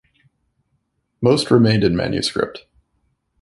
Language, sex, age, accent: English, male, 30-39, Canadian English